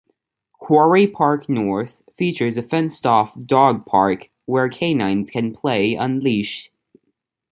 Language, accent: English, United States English